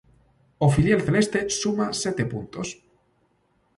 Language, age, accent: Galician, under 19, Normativo (estándar)